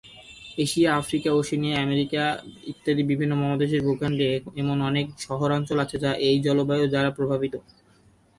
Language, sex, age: Bengali, male, 19-29